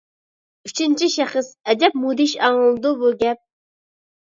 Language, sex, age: Uyghur, female, under 19